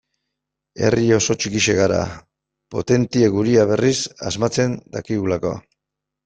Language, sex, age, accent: Basque, male, 50-59, Mendebalekoa (Araba, Bizkaia, Gipuzkoako mendebaleko herri batzuk)